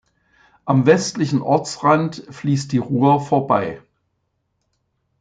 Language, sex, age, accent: German, male, 70-79, Deutschland Deutsch